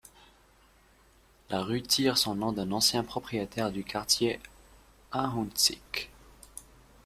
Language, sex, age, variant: French, male, 19-29, Français de métropole